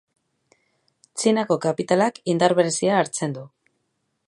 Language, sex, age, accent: Basque, female, 30-39, Mendebalekoa (Araba, Bizkaia, Gipuzkoako mendebaleko herri batzuk)